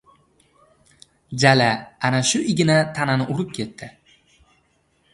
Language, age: Uzbek, 19-29